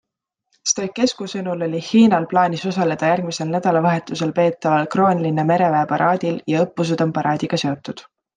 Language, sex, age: Estonian, female, 19-29